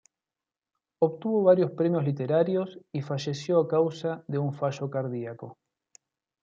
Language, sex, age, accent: Spanish, male, 40-49, Rioplatense: Argentina, Uruguay, este de Bolivia, Paraguay